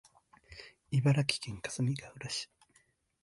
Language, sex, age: Japanese, male, 19-29